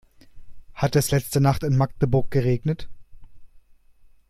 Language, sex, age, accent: German, male, 30-39, Deutschland Deutsch